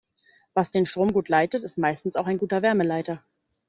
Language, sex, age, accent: German, female, 19-29, Deutschland Deutsch